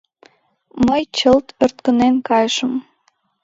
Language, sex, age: Mari, female, under 19